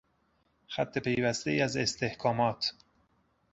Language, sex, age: Persian, male, 30-39